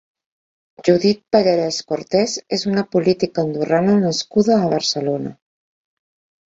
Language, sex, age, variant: Catalan, female, 50-59, Central